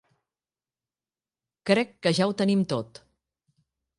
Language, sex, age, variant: Catalan, female, 50-59, Central